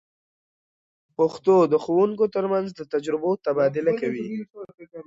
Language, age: Pashto, 19-29